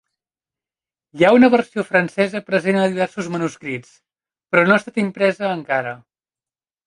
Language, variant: Catalan, Central